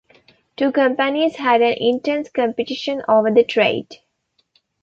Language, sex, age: English, female, 19-29